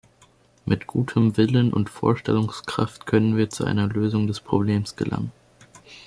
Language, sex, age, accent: German, male, under 19, Deutschland Deutsch